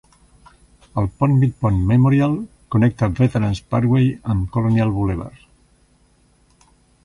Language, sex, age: Catalan, male, 60-69